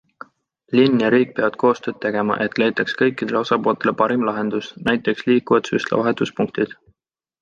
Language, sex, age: Estonian, male, 19-29